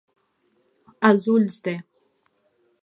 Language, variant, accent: Catalan, Tortosí, central